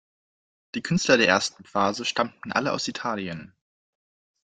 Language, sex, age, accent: German, male, 19-29, Deutschland Deutsch